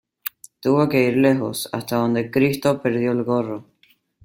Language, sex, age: Spanish, male, under 19